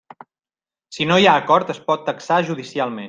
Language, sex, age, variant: Catalan, male, 40-49, Central